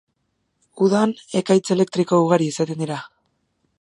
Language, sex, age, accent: Basque, female, 19-29, Erdialdekoa edo Nafarra (Gipuzkoa, Nafarroa)